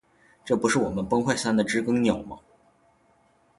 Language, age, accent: Chinese, 19-29, 出生地：吉林省